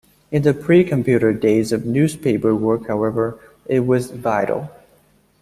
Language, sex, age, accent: English, male, 19-29, United States English